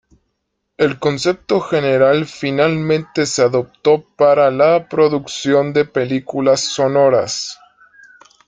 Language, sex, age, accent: Spanish, male, 19-29, México